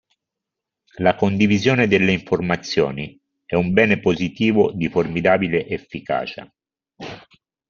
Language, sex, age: Italian, male, 50-59